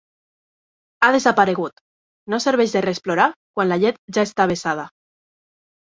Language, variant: Catalan, Nord-Occidental